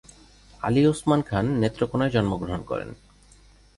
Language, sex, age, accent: Bengali, male, 19-29, Native